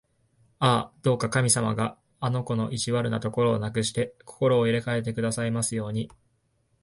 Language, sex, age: Japanese, male, 19-29